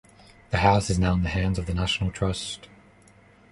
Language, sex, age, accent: English, male, 19-29, Australian English